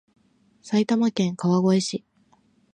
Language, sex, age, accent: Japanese, female, 19-29, 標準語